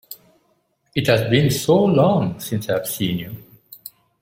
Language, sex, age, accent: English, male, 50-59, West Indies and Bermuda (Bahamas, Bermuda, Jamaica, Trinidad)